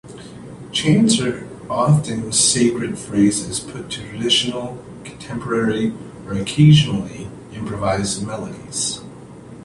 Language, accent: English, United States English